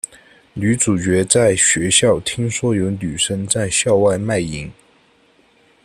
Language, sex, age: Chinese, male, 19-29